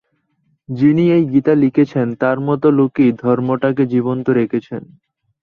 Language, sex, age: Bengali, male, under 19